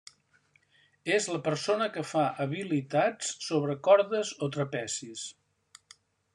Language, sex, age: Catalan, male, 70-79